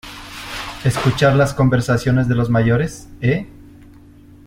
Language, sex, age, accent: Spanish, male, 40-49, Andino-Pacífico: Colombia, Perú, Ecuador, oeste de Bolivia y Venezuela andina